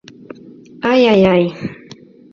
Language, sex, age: Mari, female, 30-39